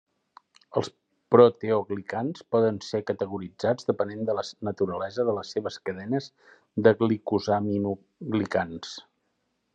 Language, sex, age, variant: Catalan, male, 50-59, Central